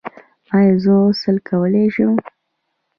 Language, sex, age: Pashto, female, 19-29